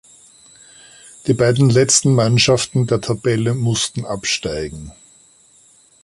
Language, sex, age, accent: German, male, 60-69, Österreichisches Deutsch